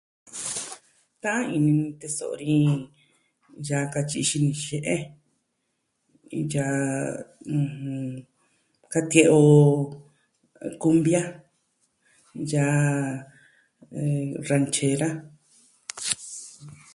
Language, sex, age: Southwestern Tlaxiaco Mixtec, female, 40-49